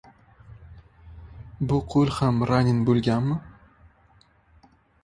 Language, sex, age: Uzbek, male, 19-29